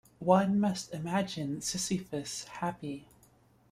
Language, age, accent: English, 19-29, United States English